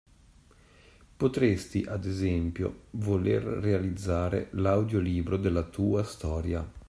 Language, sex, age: Italian, male, 30-39